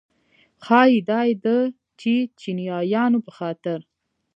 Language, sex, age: Pashto, female, 19-29